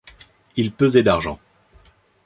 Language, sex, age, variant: French, male, 19-29, Français de métropole